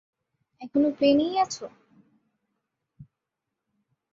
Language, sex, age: Bengali, female, 19-29